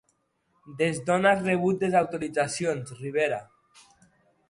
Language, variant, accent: Catalan, Nord-Occidental, nord-occidental